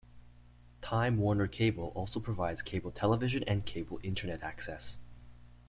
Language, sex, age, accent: English, male, under 19, Canadian English